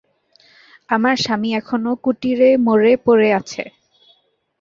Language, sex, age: Bengali, female, 19-29